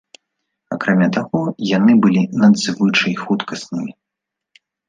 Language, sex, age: Belarusian, male, 19-29